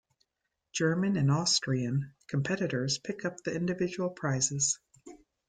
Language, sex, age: English, female, 50-59